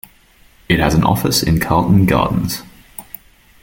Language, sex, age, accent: English, male, 19-29, Australian English